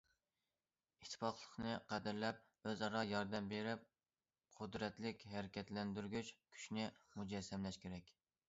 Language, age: Uyghur, 19-29